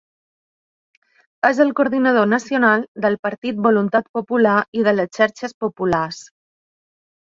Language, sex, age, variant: Catalan, female, 50-59, Balear